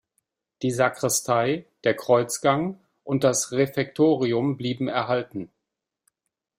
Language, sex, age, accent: German, male, 50-59, Deutschland Deutsch